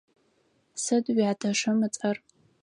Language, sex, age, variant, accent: Adyghe, female, 19-29, Адыгабзэ (Кирил, пстэумэ зэдыряе), Бжъэдыгъу (Bjeduğ)